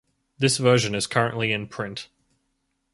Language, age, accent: English, 19-29, Australian English